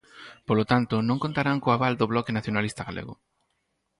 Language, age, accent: Galician, 30-39, Normativo (estándar)